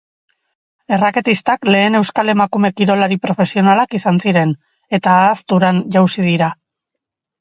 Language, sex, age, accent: Basque, female, 40-49, Erdialdekoa edo Nafarra (Gipuzkoa, Nafarroa)